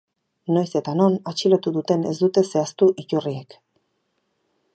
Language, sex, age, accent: Basque, female, 40-49, Erdialdekoa edo Nafarra (Gipuzkoa, Nafarroa)